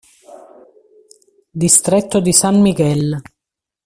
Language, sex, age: Italian, female, 40-49